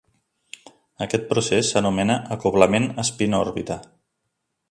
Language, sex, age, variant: Catalan, male, 40-49, Nord-Occidental